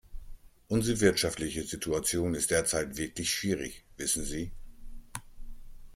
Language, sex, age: German, male, 50-59